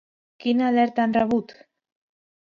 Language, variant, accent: Catalan, Central, central